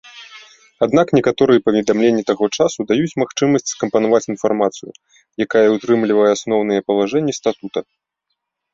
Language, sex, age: Belarusian, male, 19-29